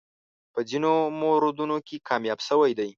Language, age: Pashto, under 19